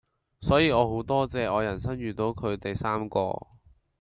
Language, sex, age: Cantonese, male, under 19